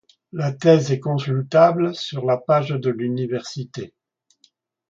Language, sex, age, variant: French, male, 60-69, Français de métropole